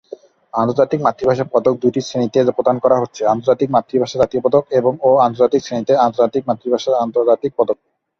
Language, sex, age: Bengali, male, 30-39